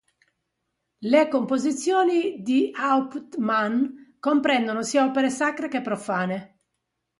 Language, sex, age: Italian, female, 50-59